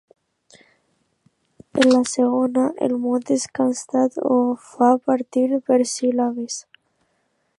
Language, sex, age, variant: Catalan, female, under 19, Alacantí